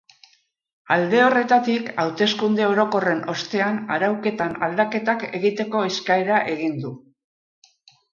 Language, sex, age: Basque, female, 60-69